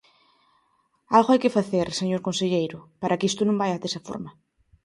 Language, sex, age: Galician, female, 19-29